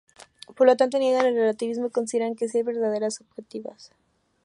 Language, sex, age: Spanish, female, 19-29